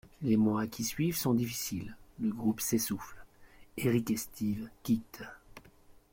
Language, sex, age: French, male, 30-39